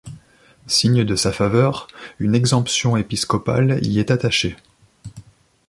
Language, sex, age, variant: French, male, 30-39, Français de métropole